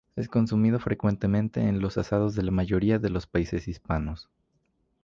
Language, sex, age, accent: Spanish, male, under 19, México